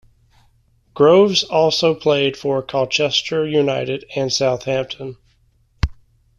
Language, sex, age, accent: English, male, 19-29, United States English